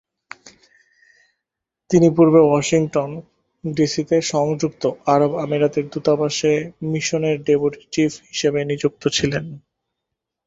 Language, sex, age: Bengali, male, 19-29